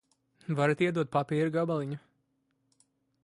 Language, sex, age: Latvian, male, 30-39